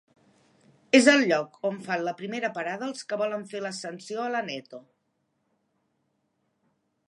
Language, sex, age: Catalan, female, 40-49